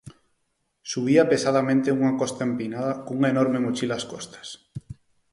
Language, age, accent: Galician, 30-39, Neofalante